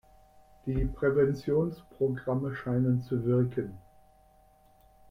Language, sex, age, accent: German, male, 70-79, Deutschland Deutsch